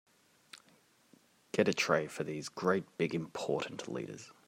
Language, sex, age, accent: English, male, 19-29, Australian English